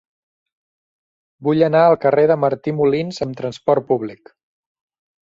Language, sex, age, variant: Catalan, male, 30-39, Central